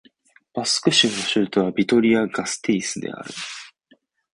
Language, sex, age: Japanese, male, 19-29